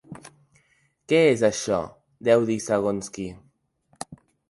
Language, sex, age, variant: Catalan, male, under 19, Central